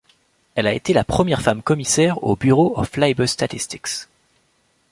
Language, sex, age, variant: French, male, 19-29, Français de métropole